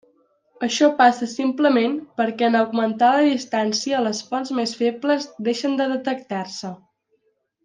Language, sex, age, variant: Catalan, female, under 19, Central